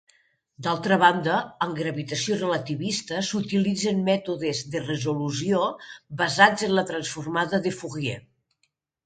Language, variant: Catalan, Nord-Occidental